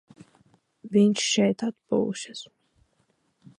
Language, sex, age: Latvian, female, under 19